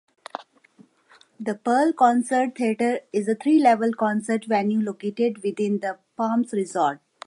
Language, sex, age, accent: English, female, under 19, United States English